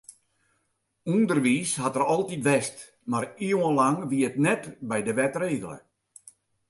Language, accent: Western Frisian, Klaaifrysk